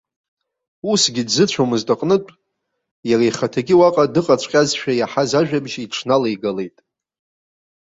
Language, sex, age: Abkhazian, male, 40-49